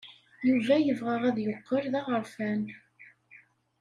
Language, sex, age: Kabyle, female, 30-39